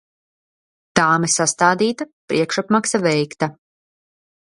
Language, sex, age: Latvian, female, 30-39